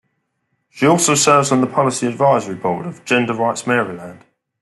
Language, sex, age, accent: English, male, 19-29, England English